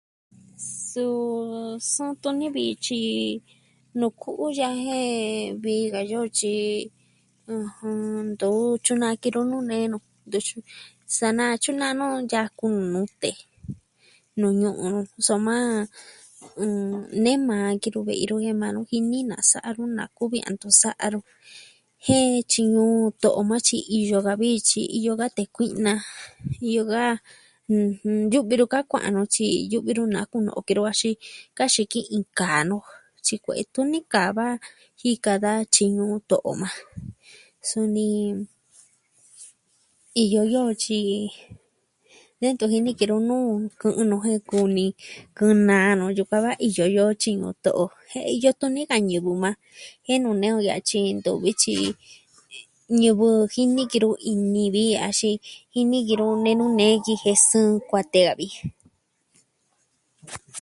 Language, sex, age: Southwestern Tlaxiaco Mixtec, female, 19-29